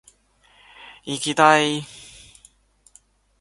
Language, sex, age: Japanese, male, 19-29